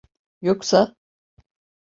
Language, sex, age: Turkish, female, 70-79